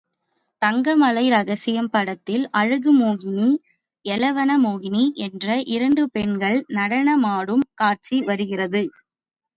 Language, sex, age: Tamil, female, 19-29